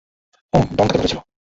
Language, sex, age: Bengali, male, 19-29